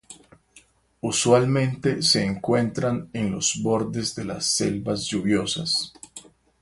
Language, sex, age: Spanish, male, 19-29